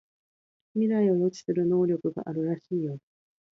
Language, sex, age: Japanese, female, 30-39